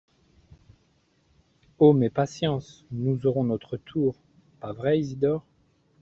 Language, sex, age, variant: French, male, 40-49, Français de métropole